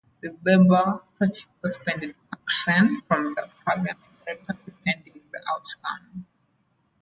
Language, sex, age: English, female, 19-29